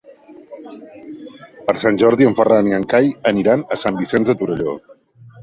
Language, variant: Catalan, Central